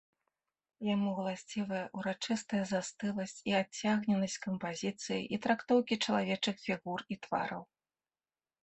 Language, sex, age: Belarusian, female, 40-49